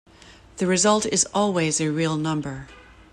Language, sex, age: English, female, 50-59